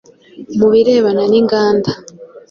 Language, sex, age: Kinyarwanda, female, 19-29